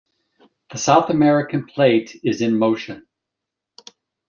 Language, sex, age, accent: English, male, 50-59, United States English